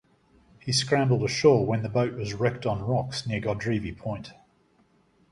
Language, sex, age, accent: English, male, 50-59, Australian English